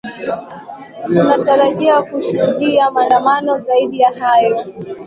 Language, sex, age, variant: Swahili, female, 19-29, Kiswahili Sanifu (EA)